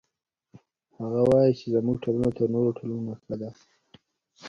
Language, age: Pashto, under 19